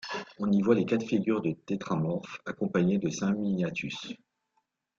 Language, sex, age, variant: French, male, 50-59, Français de métropole